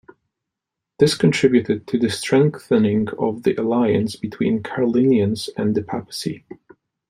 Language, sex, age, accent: English, male, 30-39, United States English